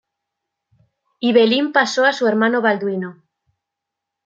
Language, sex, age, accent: Spanish, female, 40-49, España: Norte peninsular (Asturias, Castilla y León, Cantabria, País Vasco, Navarra, Aragón, La Rioja, Guadalajara, Cuenca)